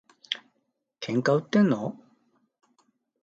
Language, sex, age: Japanese, male, 50-59